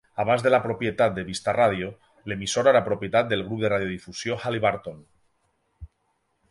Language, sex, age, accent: Catalan, male, 40-49, valencià